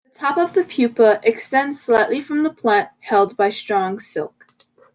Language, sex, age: English, female, under 19